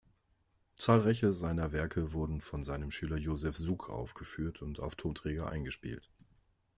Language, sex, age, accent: German, male, 40-49, Deutschland Deutsch